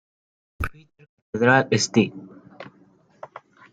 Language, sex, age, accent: Spanish, male, 19-29, México